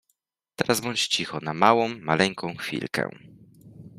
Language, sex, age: Polish, male, 19-29